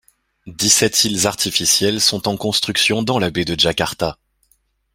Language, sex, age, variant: French, male, 19-29, Français de métropole